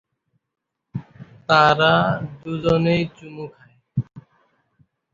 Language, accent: Bengali, চলিত